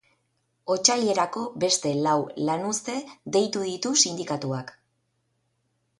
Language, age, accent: Basque, 30-39, Erdialdekoa edo Nafarra (Gipuzkoa, Nafarroa)